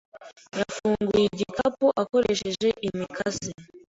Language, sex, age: Kinyarwanda, female, 19-29